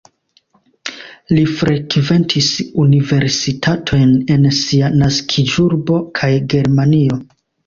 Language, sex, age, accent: Esperanto, male, 19-29, Internacia